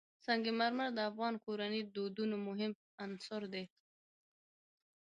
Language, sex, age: Pashto, female, under 19